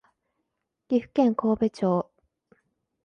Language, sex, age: Japanese, female, 19-29